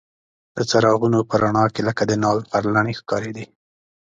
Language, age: Pashto, 19-29